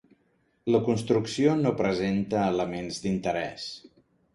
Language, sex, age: Catalan, male, 50-59